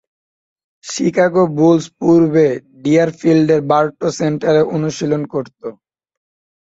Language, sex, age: Bengali, male, 19-29